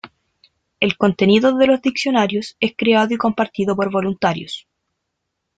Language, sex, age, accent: Spanish, female, 19-29, Chileno: Chile, Cuyo